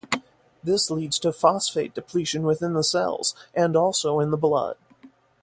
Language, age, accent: English, 19-29, United States English